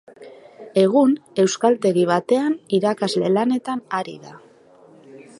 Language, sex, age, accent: Basque, female, 30-39, Mendebalekoa (Araba, Bizkaia, Gipuzkoako mendebaleko herri batzuk)